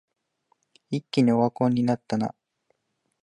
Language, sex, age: Japanese, male, 19-29